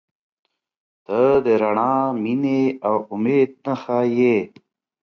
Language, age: Pashto, 30-39